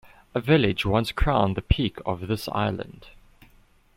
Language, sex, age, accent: English, male, 19-29, Southern African (South Africa, Zimbabwe, Namibia)